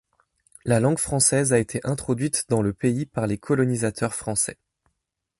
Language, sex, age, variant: French, male, 30-39, Français de métropole